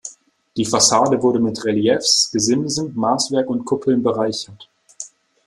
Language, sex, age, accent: German, male, 19-29, Deutschland Deutsch